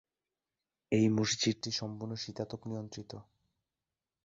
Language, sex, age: Bengali, male, 19-29